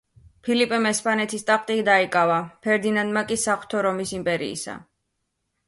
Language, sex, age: Georgian, female, 19-29